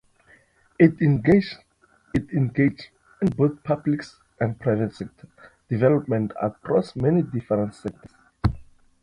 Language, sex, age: English, male, 19-29